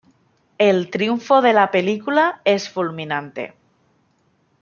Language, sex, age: Spanish, female, 19-29